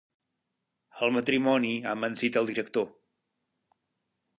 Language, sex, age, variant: Catalan, male, 40-49, Central